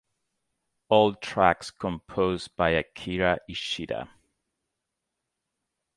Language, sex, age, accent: English, male, 40-49, United States English